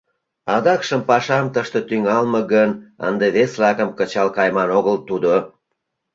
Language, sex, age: Mari, male, 40-49